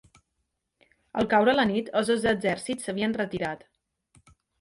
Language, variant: Catalan, Nord-Occidental